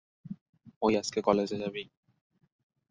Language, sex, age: Bengali, male, under 19